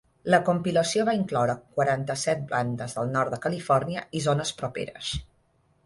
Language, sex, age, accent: Catalan, female, 40-49, balear; central